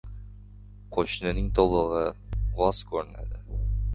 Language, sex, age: Uzbek, male, under 19